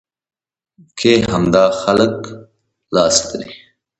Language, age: Pashto, 19-29